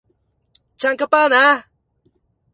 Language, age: Japanese, 19-29